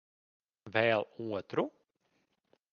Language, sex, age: Latvian, male, 30-39